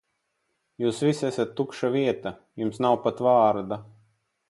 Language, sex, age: Latvian, male, 40-49